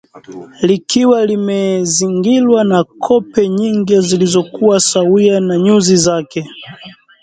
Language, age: Swahili, 19-29